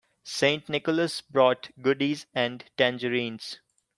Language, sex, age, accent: English, male, 19-29, India and South Asia (India, Pakistan, Sri Lanka)